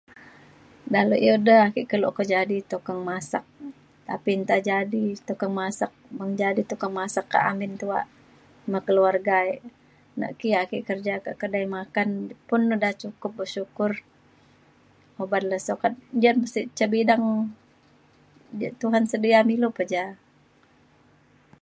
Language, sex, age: Mainstream Kenyah, female, 40-49